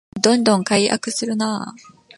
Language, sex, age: Japanese, female, 19-29